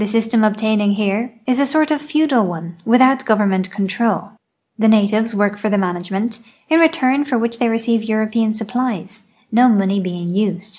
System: none